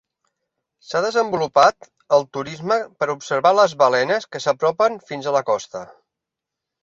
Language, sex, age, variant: Catalan, male, 40-49, Central